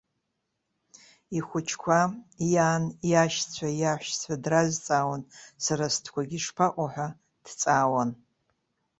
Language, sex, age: Abkhazian, female, 60-69